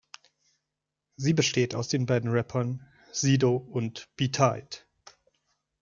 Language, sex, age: German, male, 30-39